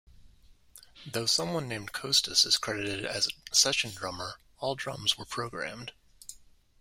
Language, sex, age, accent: English, male, 30-39, United States English